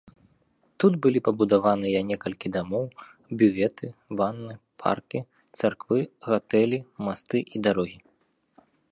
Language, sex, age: Belarusian, male, 19-29